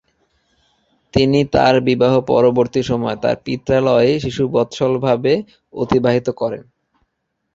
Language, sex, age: Bengali, female, 19-29